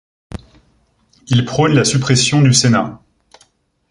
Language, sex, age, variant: French, male, 19-29, Français de métropole